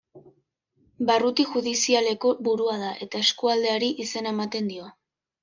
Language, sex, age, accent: Basque, female, under 19, Mendebalekoa (Araba, Bizkaia, Gipuzkoako mendebaleko herri batzuk)